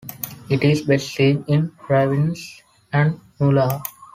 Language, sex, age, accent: English, male, 19-29, India and South Asia (India, Pakistan, Sri Lanka)